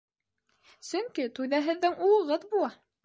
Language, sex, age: Bashkir, female, under 19